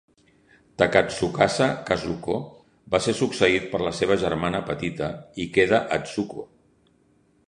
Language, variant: Catalan, Central